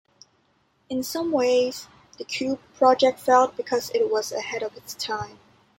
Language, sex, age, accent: English, female, 19-29, Hong Kong English